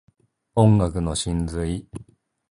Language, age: Japanese, 30-39